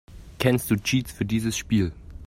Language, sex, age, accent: German, male, under 19, Deutschland Deutsch